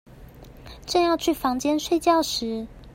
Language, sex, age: Chinese, female, 30-39